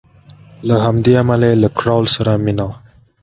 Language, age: Pashto, 19-29